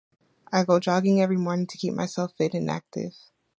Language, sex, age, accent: English, female, 19-29, United States English